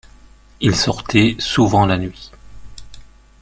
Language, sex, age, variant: French, male, 50-59, Français de métropole